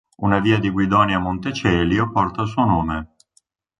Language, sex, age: Italian, male, 50-59